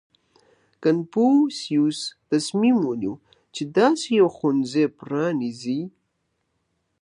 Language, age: Pashto, 19-29